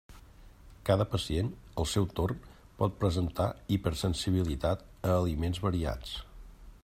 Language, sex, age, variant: Catalan, male, 50-59, Central